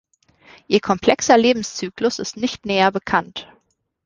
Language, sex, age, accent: German, female, 19-29, Deutschland Deutsch